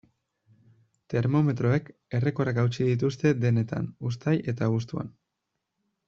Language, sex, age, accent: Basque, male, 19-29, Mendebalekoa (Araba, Bizkaia, Gipuzkoako mendebaleko herri batzuk)